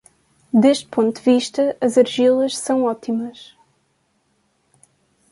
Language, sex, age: Portuguese, female, 19-29